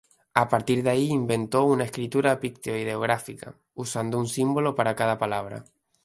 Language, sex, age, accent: Spanish, male, 19-29, España: Islas Canarias